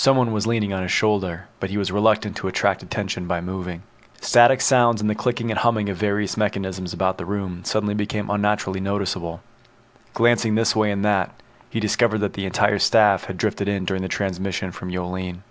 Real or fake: real